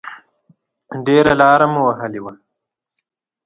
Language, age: Pashto, 19-29